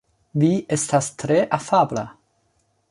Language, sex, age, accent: Esperanto, male, 19-29, Internacia